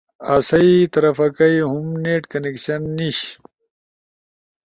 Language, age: Ushojo, 19-29